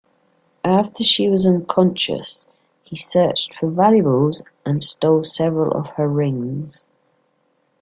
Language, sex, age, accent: English, female, 40-49, England English